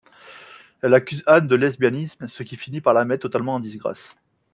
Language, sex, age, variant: French, male, 30-39, Français de métropole